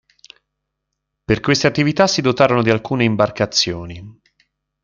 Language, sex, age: Italian, male, 19-29